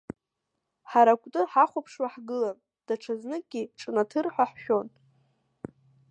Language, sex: Abkhazian, female